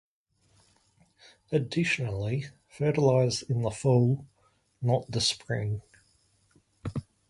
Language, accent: English, Australian English